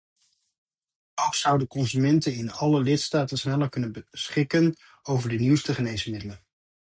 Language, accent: Dutch, Nederlands Nederlands